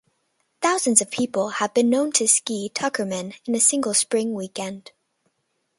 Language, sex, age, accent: English, female, under 19, United States English